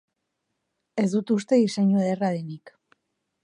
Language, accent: Basque, Erdialdekoa edo Nafarra (Gipuzkoa, Nafarroa)